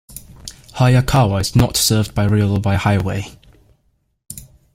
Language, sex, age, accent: English, male, 19-29, England English